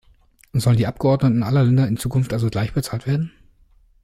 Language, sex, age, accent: German, male, 30-39, Deutschland Deutsch